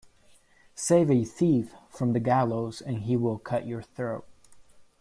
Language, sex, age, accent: English, male, 19-29, United States English